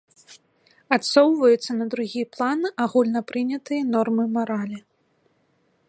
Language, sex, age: Belarusian, female, 19-29